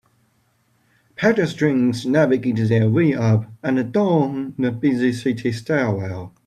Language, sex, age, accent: English, male, 19-29, England English